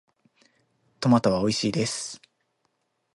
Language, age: Japanese, 19-29